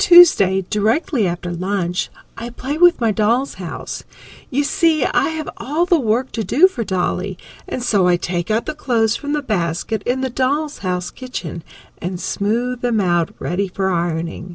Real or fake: real